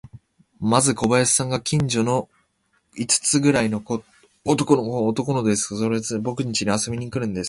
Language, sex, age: Japanese, male, 19-29